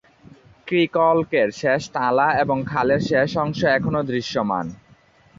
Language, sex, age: Bengali, male, 19-29